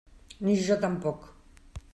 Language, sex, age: Catalan, female, 40-49